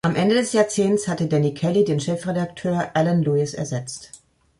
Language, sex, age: German, female, 40-49